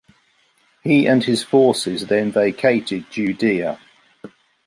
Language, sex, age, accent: English, male, 50-59, England English